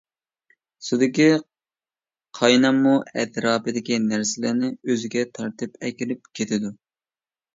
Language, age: Uyghur, 30-39